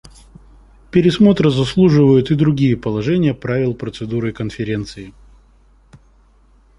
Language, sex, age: Russian, male, 19-29